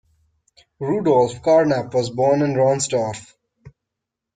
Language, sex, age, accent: English, male, 19-29, India and South Asia (India, Pakistan, Sri Lanka)